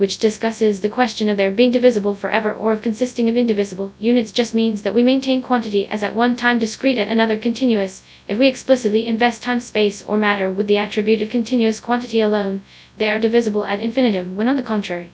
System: TTS, FastPitch